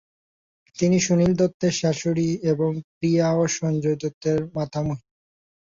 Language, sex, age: Bengali, male, 19-29